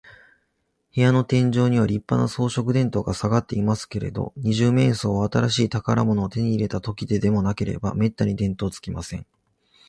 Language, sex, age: Japanese, male, 40-49